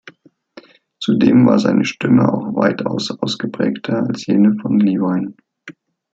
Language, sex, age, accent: German, male, 40-49, Deutschland Deutsch